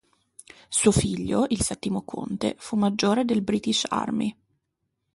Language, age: Italian, 19-29